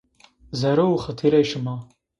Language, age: Zaza, 19-29